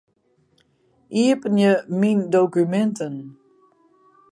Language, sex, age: Western Frisian, female, 50-59